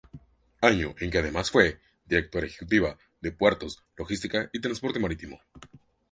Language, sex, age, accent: Spanish, male, 19-29, México